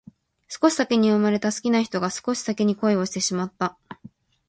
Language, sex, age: Japanese, female, 19-29